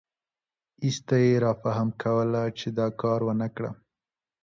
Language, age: Pashto, 19-29